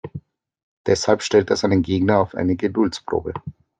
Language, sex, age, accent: German, male, 30-39, Österreichisches Deutsch